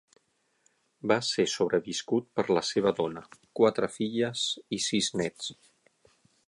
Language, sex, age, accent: Catalan, male, 50-59, balear; central